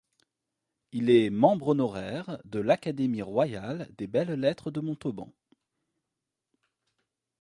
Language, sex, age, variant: French, male, 30-39, Français de métropole